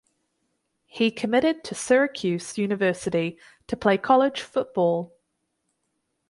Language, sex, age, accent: English, female, 19-29, New Zealand English